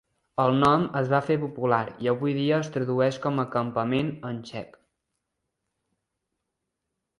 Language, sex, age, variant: Catalan, male, 19-29, Central